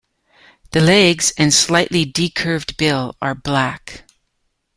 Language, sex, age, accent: English, female, 50-59, Canadian English